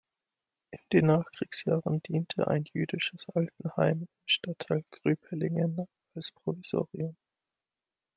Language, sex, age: German, male, 19-29